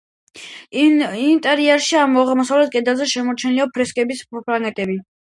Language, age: Georgian, under 19